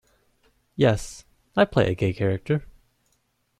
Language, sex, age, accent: English, female, 19-29, United States English